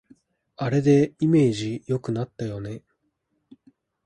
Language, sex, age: Japanese, male, 19-29